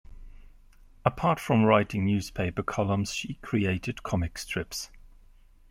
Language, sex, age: English, male, 40-49